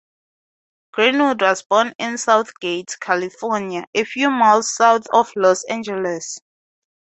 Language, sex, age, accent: English, female, 19-29, Southern African (South Africa, Zimbabwe, Namibia)